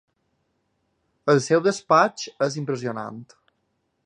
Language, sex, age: Catalan, male, 19-29